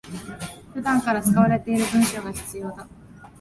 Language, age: Japanese, 19-29